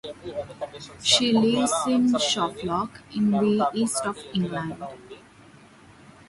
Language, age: English, under 19